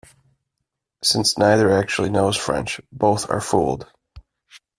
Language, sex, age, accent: English, male, 40-49, United States English